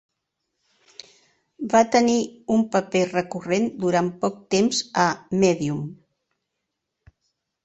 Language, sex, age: Catalan, female, 70-79